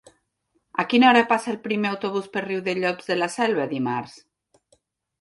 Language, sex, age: Catalan, female, under 19